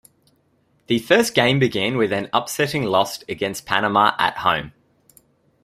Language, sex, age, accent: English, male, 19-29, Australian English